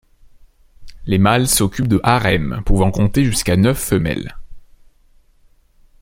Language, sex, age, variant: French, male, 19-29, Français de métropole